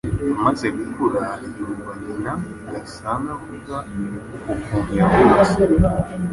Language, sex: Kinyarwanda, male